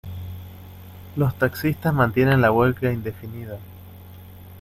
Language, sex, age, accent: Spanish, male, 19-29, Rioplatense: Argentina, Uruguay, este de Bolivia, Paraguay